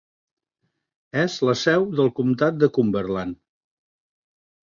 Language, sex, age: Catalan, male, 50-59